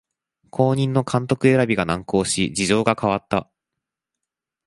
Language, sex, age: Japanese, male, 19-29